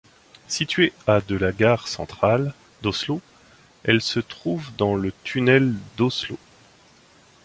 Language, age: French, 40-49